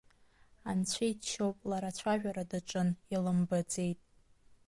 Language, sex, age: Abkhazian, female, under 19